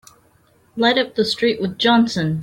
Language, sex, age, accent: English, female, 19-29, United States English